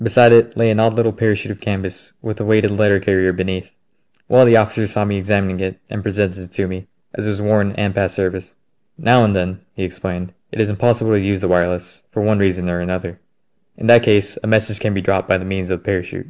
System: none